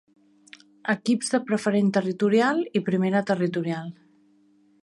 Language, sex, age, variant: Catalan, female, 50-59, Central